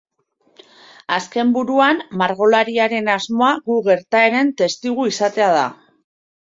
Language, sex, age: Basque, female, 40-49